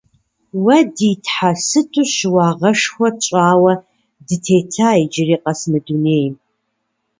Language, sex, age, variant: Kabardian, female, 50-59, Адыгэбзэ (Къэбэрдей, Кирил, псоми зэдай)